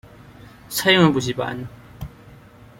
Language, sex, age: Chinese, male, 19-29